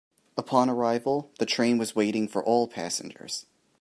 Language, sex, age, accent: English, male, 19-29, United States English